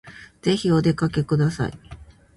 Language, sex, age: Japanese, female, 50-59